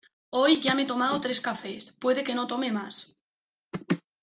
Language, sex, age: Spanish, female, 19-29